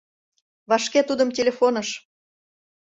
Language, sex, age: Mari, female, 30-39